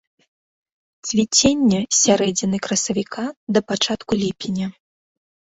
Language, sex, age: Belarusian, female, 19-29